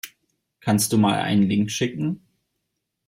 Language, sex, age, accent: German, male, 30-39, Deutschland Deutsch